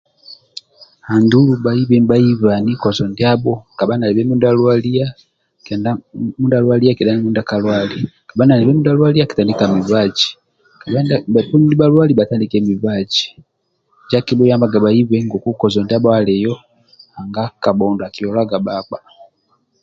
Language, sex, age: Amba (Uganda), male, 30-39